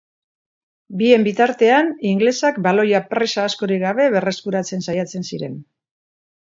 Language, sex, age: Basque, female, 50-59